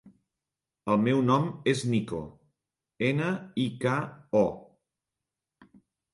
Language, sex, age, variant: Catalan, male, 50-59, Central